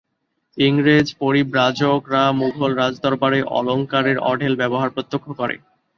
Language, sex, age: Bengali, male, 19-29